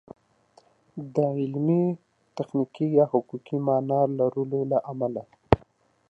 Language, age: Pashto, 19-29